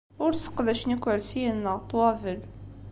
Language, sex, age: Kabyle, female, 19-29